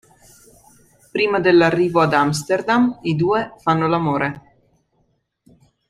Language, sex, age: Italian, female, 19-29